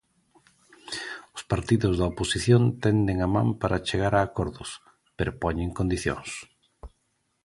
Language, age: Galician, 50-59